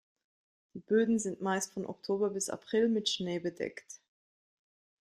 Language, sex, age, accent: German, female, 30-39, Schweizerdeutsch